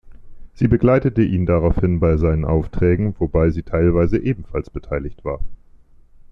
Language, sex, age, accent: German, male, 40-49, Deutschland Deutsch